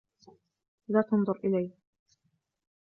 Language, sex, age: Arabic, female, 19-29